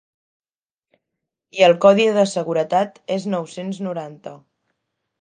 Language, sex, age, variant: Catalan, female, 19-29, Central